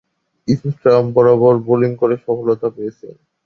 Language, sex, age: Bengali, male, 19-29